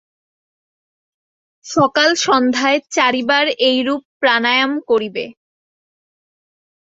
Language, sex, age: Bengali, female, 19-29